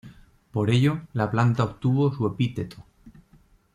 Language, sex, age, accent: Spanish, female, under 19, España: Norte peninsular (Asturias, Castilla y León, Cantabria, País Vasco, Navarra, Aragón, La Rioja, Guadalajara, Cuenca)